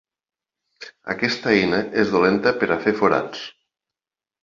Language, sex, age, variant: Catalan, male, 50-59, Septentrional